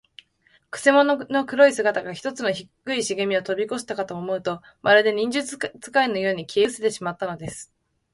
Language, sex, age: Japanese, female, 19-29